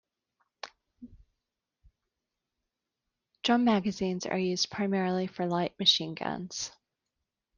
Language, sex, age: English, female, 40-49